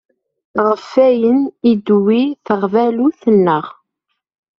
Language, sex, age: Kabyle, male, 30-39